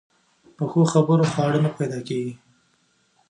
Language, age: Pashto, 30-39